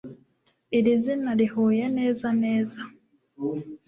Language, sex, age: Kinyarwanda, female, 19-29